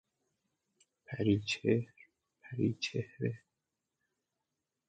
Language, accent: Persian, فارسی